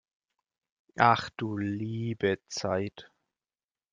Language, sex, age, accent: German, male, 19-29, Deutschland Deutsch